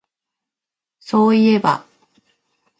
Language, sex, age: Japanese, female, 30-39